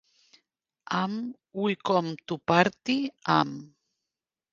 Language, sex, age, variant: Catalan, female, 50-59, Central